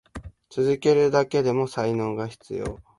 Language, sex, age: Japanese, male, 19-29